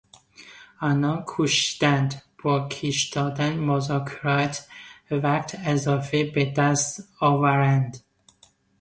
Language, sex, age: Persian, male, 30-39